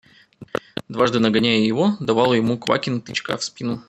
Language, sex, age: Russian, male, 30-39